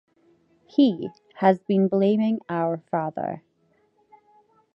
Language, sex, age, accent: English, female, 19-29, Scottish English